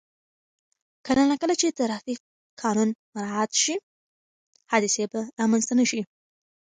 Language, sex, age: Pashto, female, 19-29